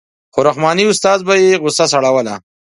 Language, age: Pashto, 30-39